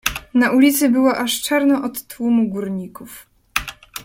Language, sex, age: Polish, female, 19-29